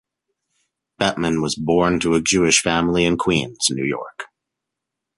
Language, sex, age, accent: English, male, 30-39, Canadian English